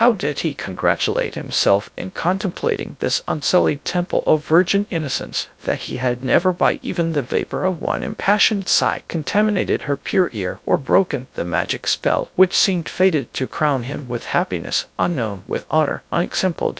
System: TTS, GradTTS